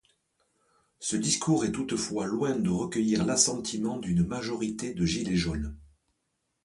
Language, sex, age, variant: French, male, 50-59, Français de métropole